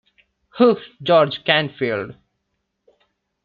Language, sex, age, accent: English, male, 19-29, India and South Asia (India, Pakistan, Sri Lanka)